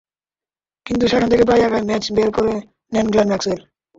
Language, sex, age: Bengali, male, 19-29